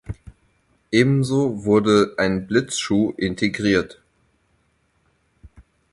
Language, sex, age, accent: German, male, 19-29, Deutschland Deutsch